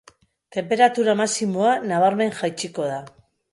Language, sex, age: Basque, female, 50-59